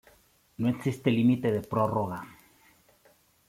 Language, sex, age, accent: Spanish, male, 19-29, México